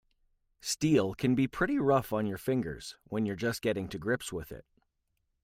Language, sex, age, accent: English, male, 30-39, Canadian English